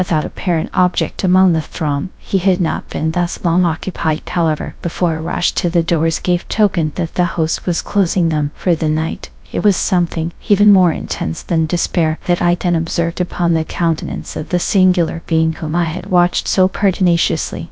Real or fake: fake